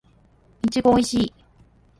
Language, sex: Japanese, female